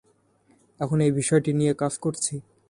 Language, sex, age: Bengali, male, 19-29